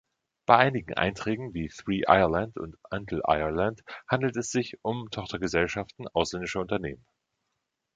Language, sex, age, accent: German, male, 30-39, Deutschland Deutsch